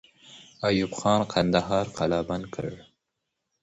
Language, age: Pashto, 30-39